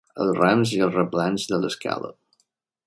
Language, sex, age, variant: Catalan, male, 50-59, Balear